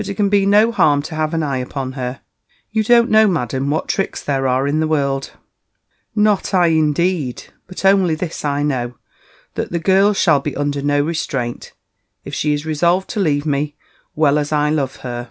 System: none